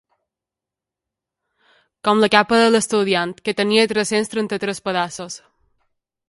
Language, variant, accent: Catalan, Balear, balear